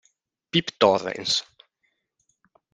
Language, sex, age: Italian, male, 19-29